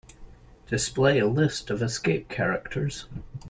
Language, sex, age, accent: English, male, 19-29, United States English